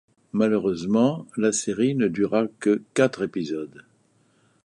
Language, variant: French, Français de métropole